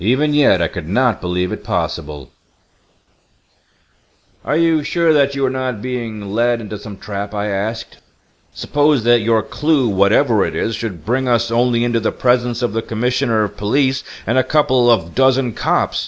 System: none